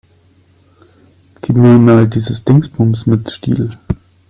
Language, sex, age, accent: German, male, 30-39, Deutschland Deutsch